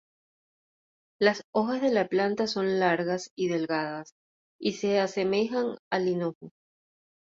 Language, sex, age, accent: Spanish, female, 30-39, Caribe: Cuba, Venezuela, Puerto Rico, República Dominicana, Panamá, Colombia caribeña, México caribeño, Costa del golfo de México